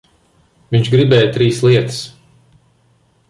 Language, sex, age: Latvian, male, 30-39